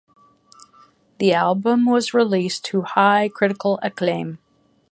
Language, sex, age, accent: English, female, 60-69, United States English